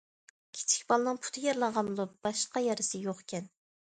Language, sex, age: Uyghur, female, 30-39